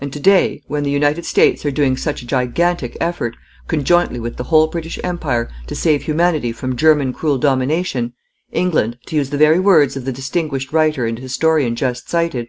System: none